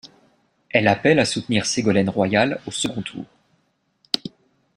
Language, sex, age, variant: French, male, 30-39, Français de métropole